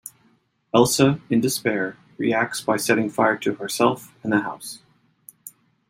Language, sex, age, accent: English, male, 30-39, United States English